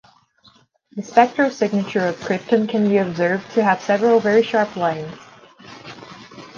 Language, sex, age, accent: English, female, 19-29, United States English